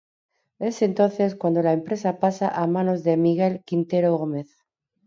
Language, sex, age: Spanish, female, 30-39